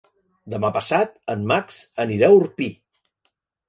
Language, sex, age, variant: Catalan, male, 50-59, Central